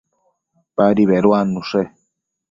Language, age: Matsés, 19-29